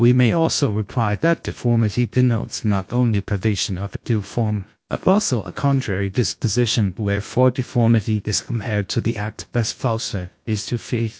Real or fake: fake